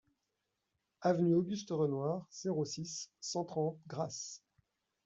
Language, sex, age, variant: French, male, 30-39, Français de métropole